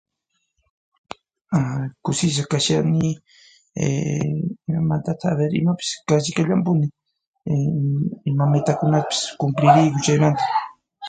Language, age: Puno Quechua, 30-39